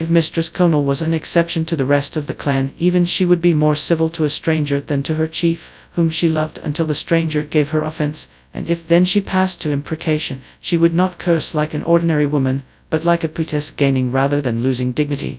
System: TTS, FastPitch